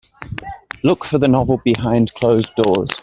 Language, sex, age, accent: English, male, 30-39, New Zealand English